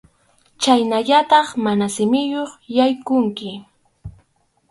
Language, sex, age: Arequipa-La Unión Quechua, female, 19-29